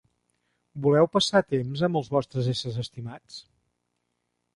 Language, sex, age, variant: Catalan, male, 50-59, Central